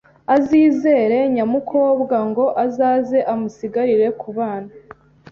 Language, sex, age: Kinyarwanda, female, 19-29